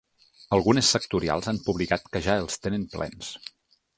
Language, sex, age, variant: Catalan, male, 30-39, Nord-Occidental